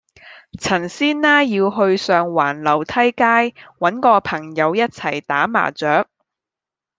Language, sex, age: Cantonese, female, 19-29